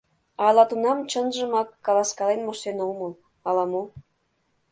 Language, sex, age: Mari, female, 30-39